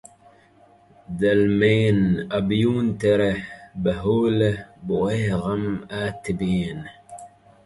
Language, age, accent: English, 19-29, England English